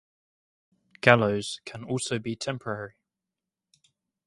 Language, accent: English, England English